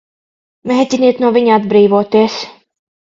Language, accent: Latvian, Kurzeme